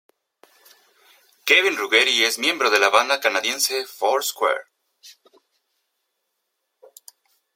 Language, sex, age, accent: Spanish, male, 19-29, México